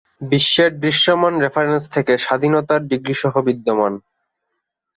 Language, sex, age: Bengali, male, 19-29